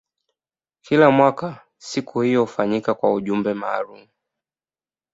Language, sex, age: Swahili, male, 19-29